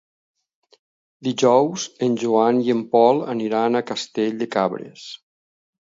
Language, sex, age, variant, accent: Catalan, male, 60-69, Valencià central, valencià